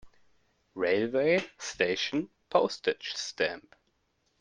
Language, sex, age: English, male, 19-29